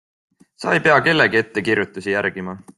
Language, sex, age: Estonian, male, 19-29